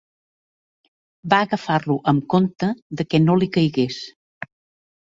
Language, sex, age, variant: Catalan, female, 60-69, Central